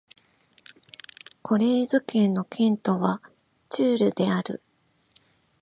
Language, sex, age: Japanese, female, 40-49